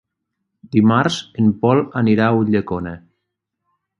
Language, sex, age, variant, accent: Catalan, male, 30-39, Nord-Occidental, nord-occidental; Lleidatà